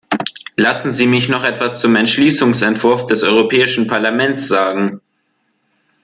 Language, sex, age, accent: German, male, under 19, Deutschland Deutsch